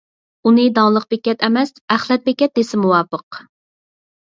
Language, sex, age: Uyghur, female, 30-39